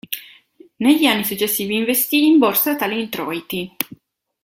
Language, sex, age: Italian, female, 19-29